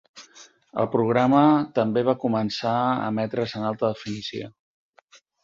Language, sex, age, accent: Catalan, male, 50-59, Barcelonès